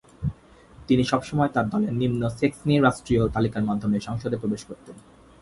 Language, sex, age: Bengali, male, 19-29